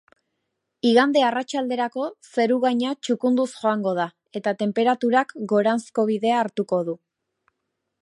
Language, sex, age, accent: Basque, female, 19-29, Erdialdekoa edo Nafarra (Gipuzkoa, Nafarroa)